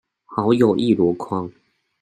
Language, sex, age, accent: Chinese, male, 30-39, 出生地：臺北市